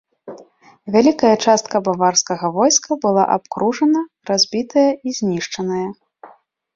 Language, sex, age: Belarusian, female, 19-29